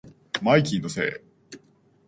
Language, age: Japanese, 19-29